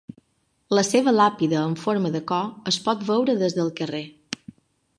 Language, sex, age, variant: Catalan, female, 40-49, Balear